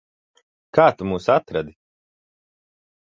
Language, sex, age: Latvian, male, 30-39